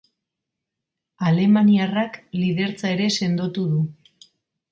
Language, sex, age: Basque, female, 40-49